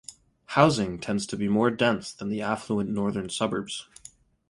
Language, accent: English, United States English